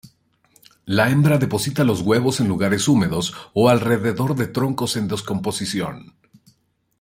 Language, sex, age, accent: Spanish, male, 40-49, México